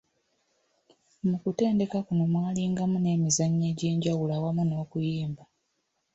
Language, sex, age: Ganda, female, 19-29